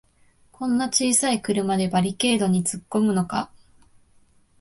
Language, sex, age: Japanese, female, 19-29